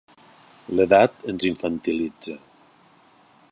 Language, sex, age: Catalan, male, 50-59